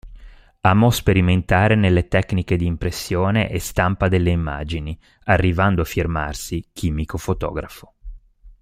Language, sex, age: Italian, male, 40-49